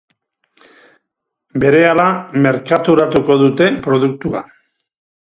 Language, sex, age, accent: Basque, male, 50-59, Mendebalekoa (Araba, Bizkaia, Gipuzkoako mendebaleko herri batzuk)